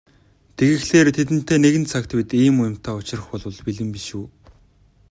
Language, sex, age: Mongolian, male, 19-29